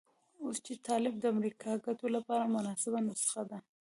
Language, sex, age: Pashto, female, 19-29